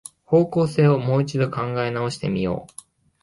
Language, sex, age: Japanese, male, 19-29